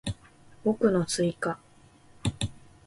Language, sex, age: Japanese, female, 19-29